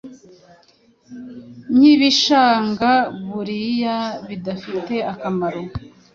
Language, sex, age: Kinyarwanda, female, 19-29